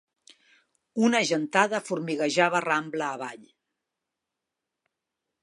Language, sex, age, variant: Catalan, female, 60-69, Central